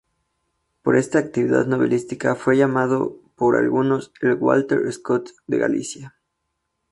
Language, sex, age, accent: Spanish, male, 19-29, México